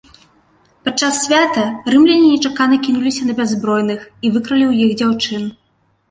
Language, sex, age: Belarusian, female, 30-39